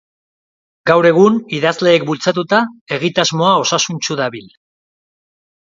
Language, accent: Basque, Erdialdekoa edo Nafarra (Gipuzkoa, Nafarroa)